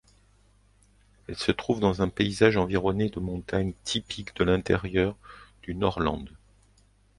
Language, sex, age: French, male, 50-59